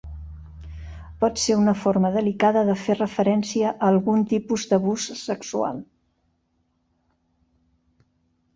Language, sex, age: Catalan, female, 50-59